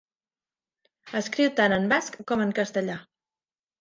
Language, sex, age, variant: Catalan, female, 30-39, Central